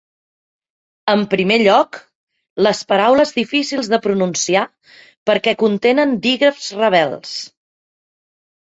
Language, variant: Catalan, Central